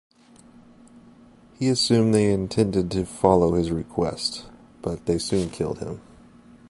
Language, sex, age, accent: English, male, 19-29, United States English